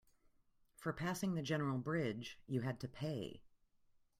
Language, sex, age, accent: English, female, 40-49, United States English